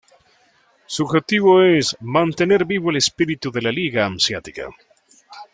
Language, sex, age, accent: Spanish, male, 30-39, América central